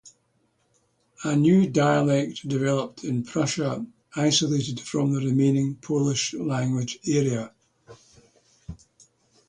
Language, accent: English, Scottish English